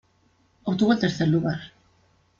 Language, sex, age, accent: Spanish, female, 30-39, España: Centro-Sur peninsular (Madrid, Toledo, Castilla-La Mancha)